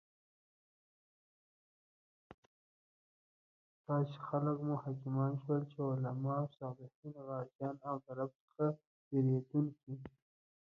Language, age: Pashto, 19-29